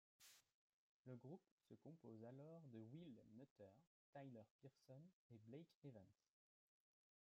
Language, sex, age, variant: French, male, 30-39, Français de métropole